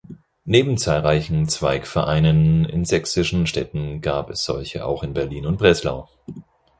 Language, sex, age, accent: German, male, 30-39, Deutschland Deutsch